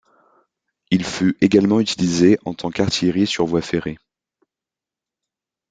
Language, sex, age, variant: French, male, 19-29, Français de métropole